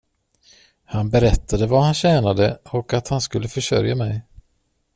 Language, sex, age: Swedish, male, 30-39